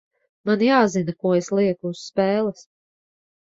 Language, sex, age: Latvian, female, 40-49